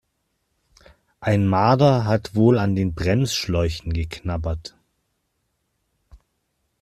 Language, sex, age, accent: German, male, 30-39, Deutschland Deutsch